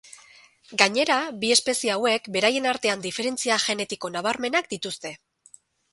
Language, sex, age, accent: Basque, female, 40-49, Erdialdekoa edo Nafarra (Gipuzkoa, Nafarroa)